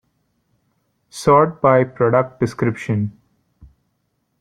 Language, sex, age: English, male, 19-29